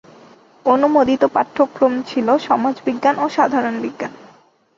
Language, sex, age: Bengali, female, under 19